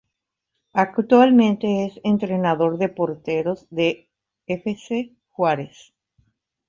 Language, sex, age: Spanish, female, 50-59